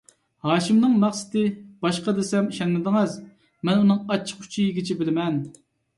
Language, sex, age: Uyghur, male, 30-39